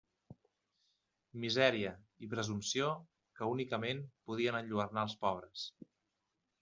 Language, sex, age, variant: Catalan, male, 40-49, Central